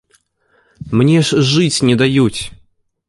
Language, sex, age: Belarusian, male, 19-29